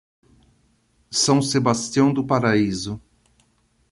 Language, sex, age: Portuguese, male, 60-69